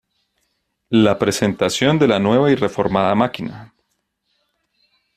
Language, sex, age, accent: Spanish, male, 40-49, Andino-Pacífico: Colombia, Perú, Ecuador, oeste de Bolivia y Venezuela andina